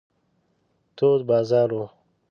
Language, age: Pashto, 30-39